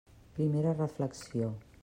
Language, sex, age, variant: Catalan, female, 50-59, Central